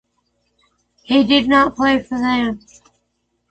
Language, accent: English, United States English